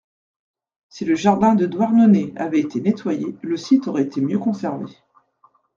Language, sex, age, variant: French, female, 40-49, Français de métropole